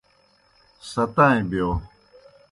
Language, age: Kohistani Shina, 60-69